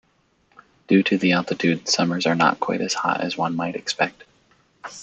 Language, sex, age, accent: English, male, 30-39, United States English